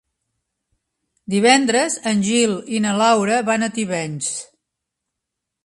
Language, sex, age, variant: Catalan, female, 60-69, Central